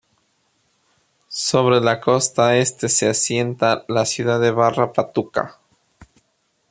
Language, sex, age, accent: Spanish, male, 40-49, Andino-Pacífico: Colombia, Perú, Ecuador, oeste de Bolivia y Venezuela andina